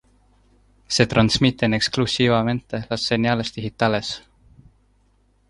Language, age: Spanish, 19-29